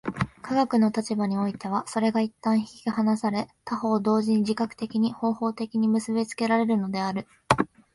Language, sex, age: Japanese, female, 19-29